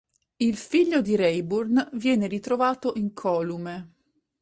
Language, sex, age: Italian, female, 30-39